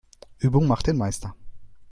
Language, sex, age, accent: German, male, 30-39, Deutschland Deutsch